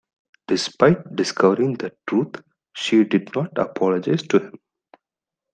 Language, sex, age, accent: English, male, 19-29, India and South Asia (India, Pakistan, Sri Lanka)